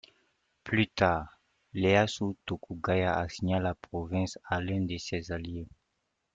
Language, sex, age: French, male, 30-39